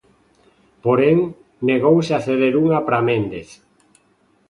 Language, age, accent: Galician, 40-49, Normativo (estándar)